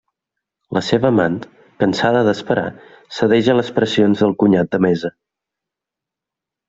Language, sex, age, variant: Catalan, male, 19-29, Central